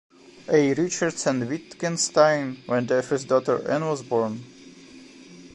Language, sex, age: English, male, 19-29